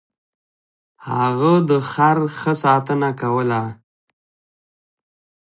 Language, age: Pashto, 19-29